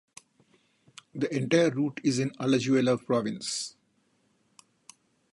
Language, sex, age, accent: English, male, 50-59, India and South Asia (India, Pakistan, Sri Lanka)